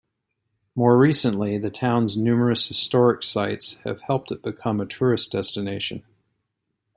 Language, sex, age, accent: English, male, 40-49, United States English